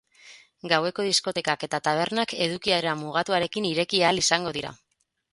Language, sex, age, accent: Basque, female, 30-39, Mendebalekoa (Araba, Bizkaia, Gipuzkoako mendebaleko herri batzuk)